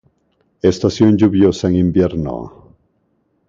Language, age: Spanish, 50-59